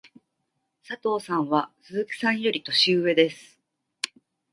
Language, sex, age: Japanese, female, 30-39